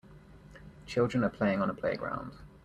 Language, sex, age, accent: English, male, 19-29, England English